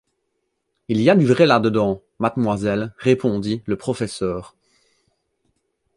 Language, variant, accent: French, Français d'Europe, Français de Belgique